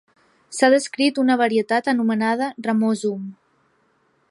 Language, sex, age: Catalan, female, 19-29